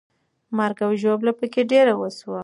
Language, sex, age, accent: Pashto, female, 19-29, معیاري پښتو